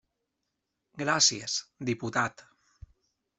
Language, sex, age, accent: Catalan, male, 30-39, valencià